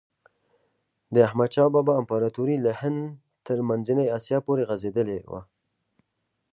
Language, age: Pashto, 19-29